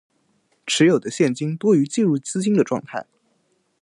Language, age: Chinese, under 19